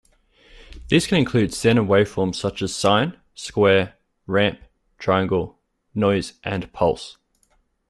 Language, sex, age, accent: English, male, 19-29, Australian English